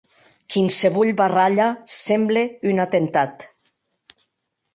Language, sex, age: Occitan, female, 60-69